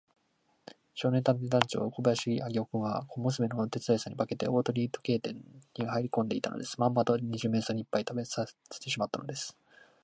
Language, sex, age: Japanese, male, 19-29